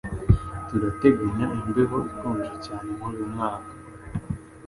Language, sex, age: Kinyarwanda, male, 19-29